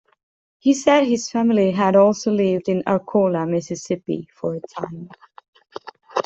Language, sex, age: English, female, 19-29